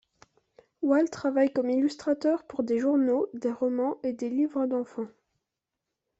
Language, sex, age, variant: French, female, 19-29, Français de métropole